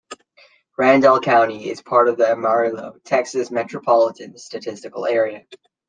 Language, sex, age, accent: English, male, under 19, United States English